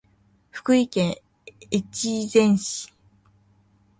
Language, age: Japanese, 19-29